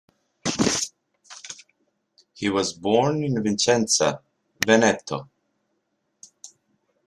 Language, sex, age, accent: English, male, 30-39, England English